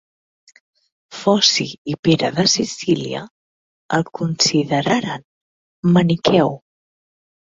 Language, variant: Catalan, Nord-Occidental